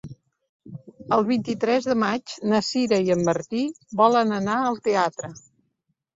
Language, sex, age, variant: Catalan, female, 60-69, Central